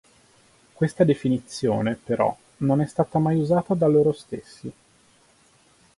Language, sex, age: Italian, male, 30-39